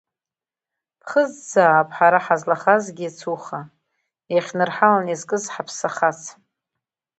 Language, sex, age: Abkhazian, female, 50-59